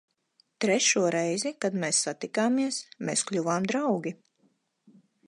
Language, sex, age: Latvian, female, 30-39